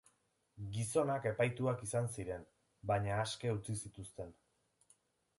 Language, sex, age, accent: Basque, male, 19-29, Erdialdekoa edo Nafarra (Gipuzkoa, Nafarroa)